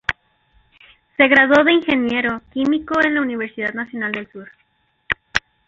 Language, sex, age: Spanish, female, 50-59